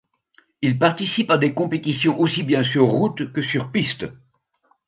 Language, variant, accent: French, Français d'Europe, Français de Belgique